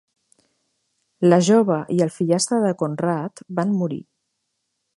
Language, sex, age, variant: Catalan, female, 40-49, Central